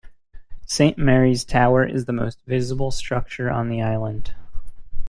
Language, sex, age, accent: English, male, 19-29, United States English